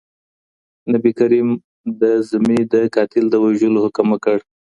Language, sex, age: Pashto, female, 19-29